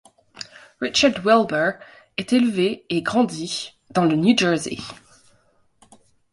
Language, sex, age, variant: French, female, 30-39, Français de métropole